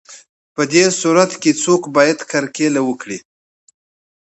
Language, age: Pashto, 40-49